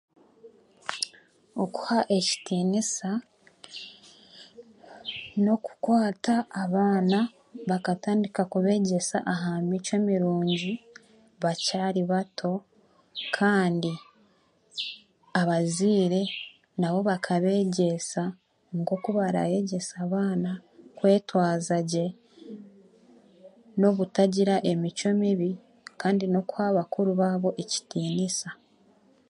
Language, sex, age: Chiga, female, 19-29